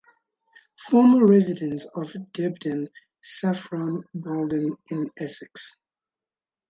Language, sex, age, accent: English, male, 19-29, England English